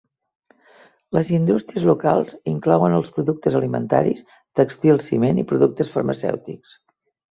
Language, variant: Catalan, Central